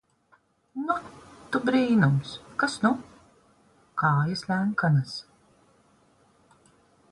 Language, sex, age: Latvian, female, 40-49